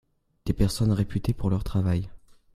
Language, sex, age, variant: French, male, under 19, Français de métropole